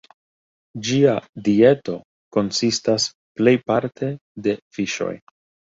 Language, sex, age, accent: Esperanto, male, 30-39, Internacia